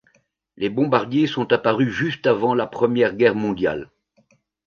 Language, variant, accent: French, Français d'Europe, Français de Belgique